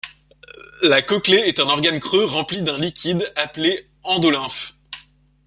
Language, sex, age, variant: French, male, 30-39, Français de métropole